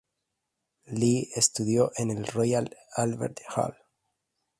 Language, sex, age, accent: Spanish, male, 19-29, Chileno: Chile, Cuyo